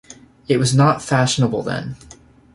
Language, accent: English, United States English